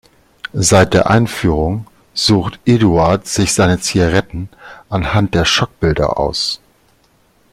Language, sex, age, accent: German, male, 40-49, Deutschland Deutsch